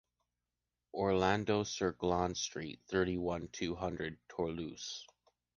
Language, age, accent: English, 30-39, Canadian English